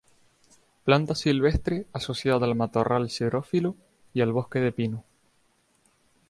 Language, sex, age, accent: Spanish, male, 19-29, España: Islas Canarias